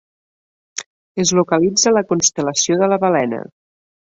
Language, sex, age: Catalan, female, 30-39